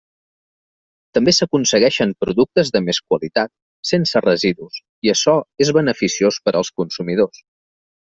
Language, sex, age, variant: Catalan, male, 30-39, Central